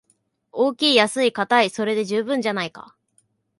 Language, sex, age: Japanese, male, 19-29